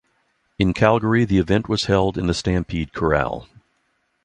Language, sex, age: English, male, 60-69